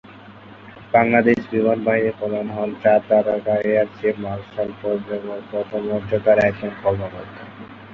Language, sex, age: Bengali, male, under 19